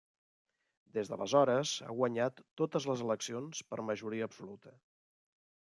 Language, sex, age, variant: Catalan, male, 50-59, Central